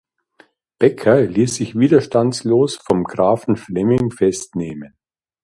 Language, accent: German, Deutschland Deutsch